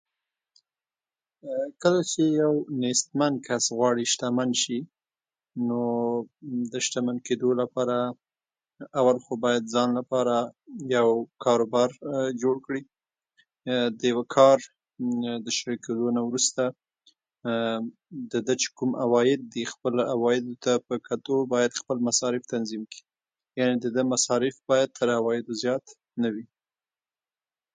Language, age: Pashto, 30-39